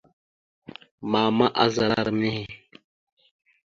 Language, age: Mada (Cameroon), 19-29